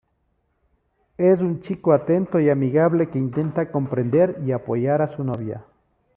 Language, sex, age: Spanish, male, 50-59